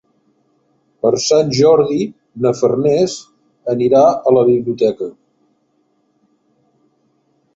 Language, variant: Catalan, Central